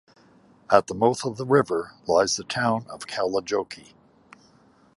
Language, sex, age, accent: English, male, 50-59, Canadian English